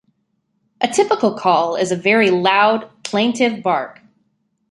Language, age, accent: English, 19-29, United States English